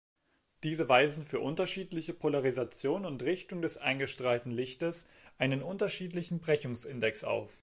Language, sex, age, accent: German, male, 19-29, Deutschland Deutsch